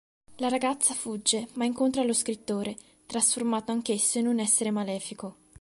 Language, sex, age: Italian, female, 19-29